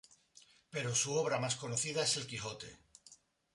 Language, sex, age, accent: Spanish, male, 60-69, España: Sur peninsular (Andalucia, Extremadura, Murcia)